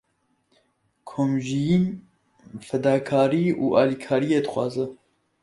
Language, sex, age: Kurdish, male, 19-29